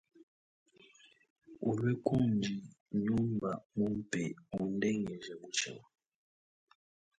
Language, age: Luba-Lulua, 19-29